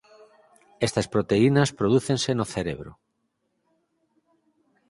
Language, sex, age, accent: Galician, male, 50-59, Central (gheada)